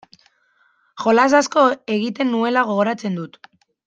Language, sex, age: Basque, female, 19-29